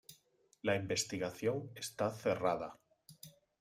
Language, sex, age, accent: Spanish, male, 30-39, España: Sur peninsular (Andalucia, Extremadura, Murcia)